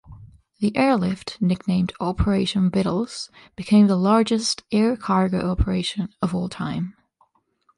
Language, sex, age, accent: English, female, 19-29, United States English